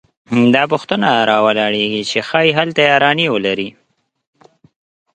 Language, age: Pashto, 19-29